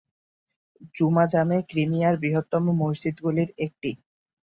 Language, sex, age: Bengali, male, 19-29